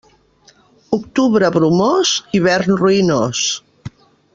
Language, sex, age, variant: Catalan, female, 60-69, Central